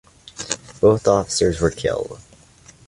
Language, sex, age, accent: English, male, under 19, United States English